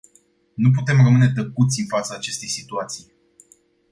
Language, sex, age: Romanian, male, 19-29